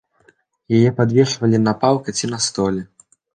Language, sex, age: Belarusian, male, 19-29